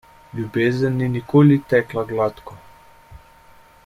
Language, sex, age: Slovenian, male, 30-39